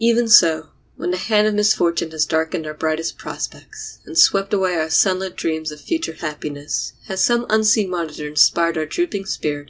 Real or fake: real